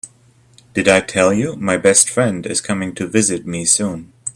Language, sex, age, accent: English, male, 30-39, United States English